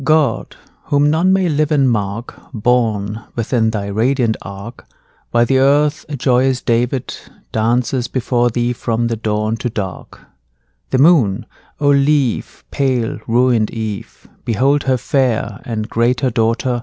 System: none